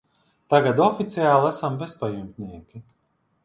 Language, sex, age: Latvian, male, 40-49